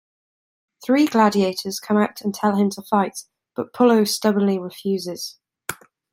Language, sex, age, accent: English, female, 19-29, Welsh English